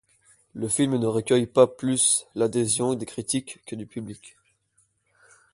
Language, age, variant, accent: French, under 19, Français d'Europe, Français de Belgique